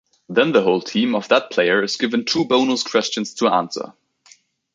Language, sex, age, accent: English, male, 19-29, United States English